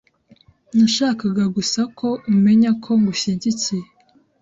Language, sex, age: Kinyarwanda, female, 19-29